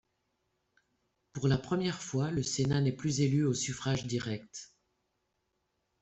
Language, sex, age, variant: French, female, 60-69, Français de métropole